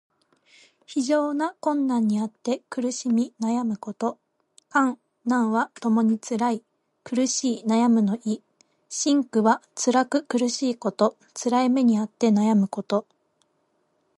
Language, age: Japanese, 19-29